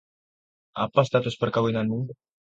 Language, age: Indonesian, 19-29